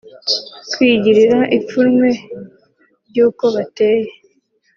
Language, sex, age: Kinyarwanda, female, 19-29